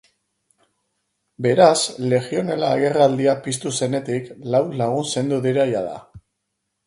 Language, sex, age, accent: Basque, male, 30-39, Mendebalekoa (Araba, Bizkaia, Gipuzkoako mendebaleko herri batzuk)